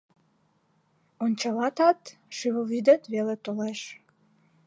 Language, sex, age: Mari, female, 19-29